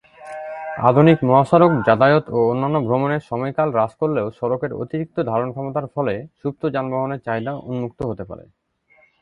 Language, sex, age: Bengali, male, 19-29